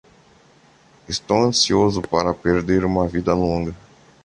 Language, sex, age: Portuguese, male, 30-39